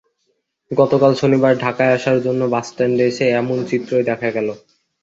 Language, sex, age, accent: Bengali, male, under 19, শুদ্ধ